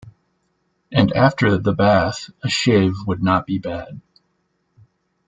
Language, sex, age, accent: English, male, 30-39, United States English